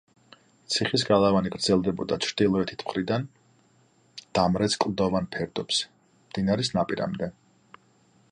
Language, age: Georgian, 40-49